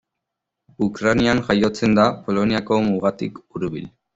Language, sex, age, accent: Basque, male, under 19, Erdialdekoa edo Nafarra (Gipuzkoa, Nafarroa)